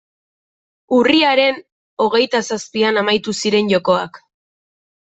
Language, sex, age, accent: Basque, female, 19-29, Mendebalekoa (Araba, Bizkaia, Gipuzkoako mendebaleko herri batzuk)